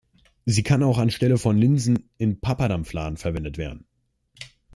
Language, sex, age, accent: German, male, under 19, Deutschland Deutsch